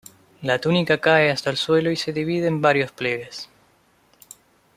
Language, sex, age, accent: Spanish, male, 19-29, Rioplatense: Argentina, Uruguay, este de Bolivia, Paraguay